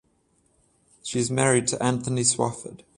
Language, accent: English, United States English; Australian English; England English; New Zealand English; Welsh English